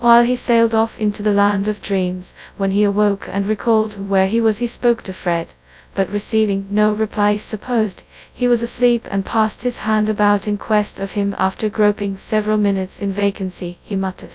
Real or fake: fake